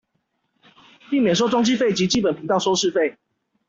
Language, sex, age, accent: Chinese, male, 30-39, 出生地：臺北市